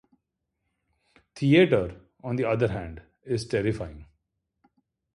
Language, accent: English, India and South Asia (India, Pakistan, Sri Lanka)